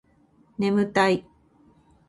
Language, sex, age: Japanese, female, 50-59